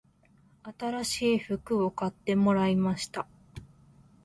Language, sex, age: Japanese, female, 19-29